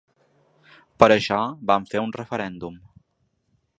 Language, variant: Catalan, Balear